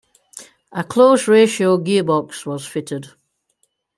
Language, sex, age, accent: English, female, 60-69, England English